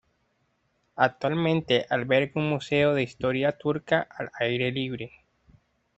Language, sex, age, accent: Spanish, male, 19-29, Caribe: Cuba, Venezuela, Puerto Rico, República Dominicana, Panamá, Colombia caribeña, México caribeño, Costa del golfo de México